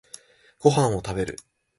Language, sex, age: Japanese, male, 19-29